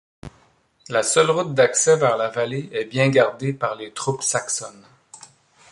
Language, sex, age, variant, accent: French, male, 30-39, Français d'Amérique du Nord, Français du Canada